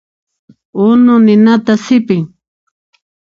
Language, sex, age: Puno Quechua, female, 60-69